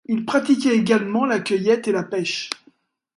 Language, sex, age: French, male, 60-69